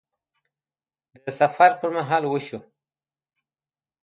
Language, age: Pashto, 30-39